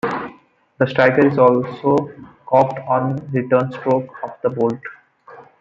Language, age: English, 19-29